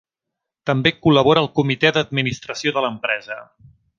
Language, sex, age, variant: Catalan, male, 40-49, Central